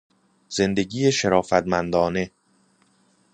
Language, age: Persian, 30-39